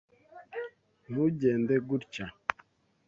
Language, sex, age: Kinyarwanda, male, 19-29